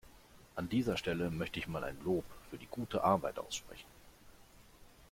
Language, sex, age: German, male, 50-59